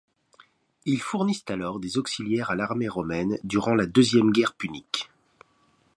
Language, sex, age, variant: French, male, 40-49, Français de métropole